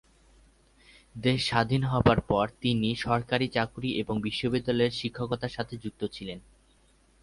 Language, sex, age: Bengali, male, 19-29